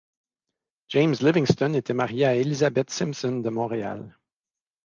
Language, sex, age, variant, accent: French, male, 50-59, Français d'Amérique du Nord, Français du Canada